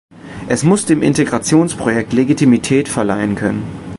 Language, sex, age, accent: German, male, 19-29, Deutschland Deutsch